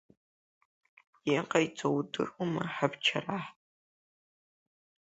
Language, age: Abkhazian, under 19